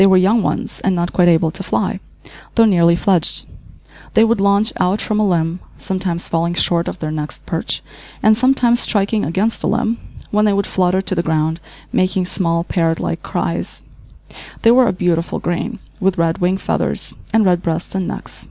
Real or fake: real